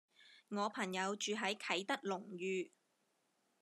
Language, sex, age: Cantonese, female, 30-39